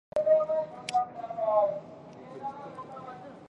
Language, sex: Japanese, female